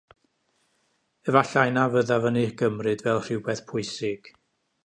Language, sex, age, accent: Welsh, male, 50-59, Y Deyrnas Unedig Cymraeg